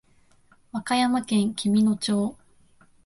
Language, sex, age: Japanese, female, 19-29